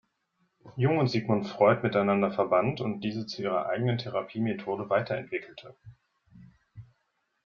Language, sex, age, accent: German, male, 30-39, Deutschland Deutsch